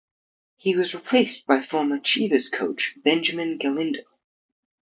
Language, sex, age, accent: English, female, under 19, United States English; Australian English